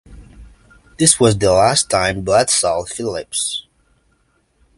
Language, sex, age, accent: English, male, 19-29, United States English